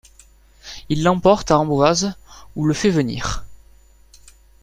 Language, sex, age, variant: French, male, 19-29, Français de métropole